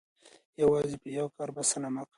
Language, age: Pashto, 30-39